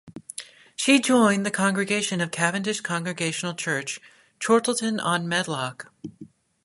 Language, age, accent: English, 40-49, United States English